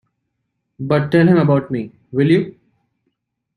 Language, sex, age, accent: English, male, 19-29, India and South Asia (India, Pakistan, Sri Lanka)